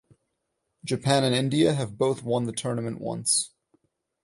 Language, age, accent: English, 19-29, United States English